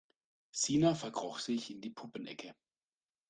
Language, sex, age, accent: German, male, 40-49, Deutschland Deutsch